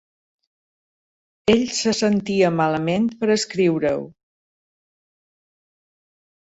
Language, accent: Catalan, mallorquí